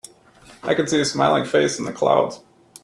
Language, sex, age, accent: English, male, 30-39, United States English